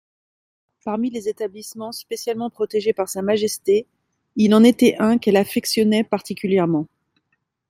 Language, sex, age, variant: French, female, 40-49, Français de métropole